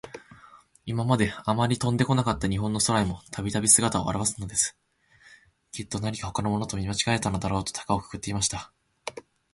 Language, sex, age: Japanese, male, 19-29